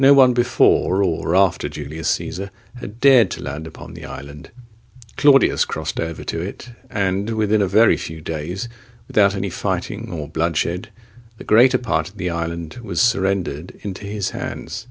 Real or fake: real